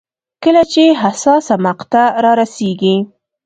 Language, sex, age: Pashto, female, 19-29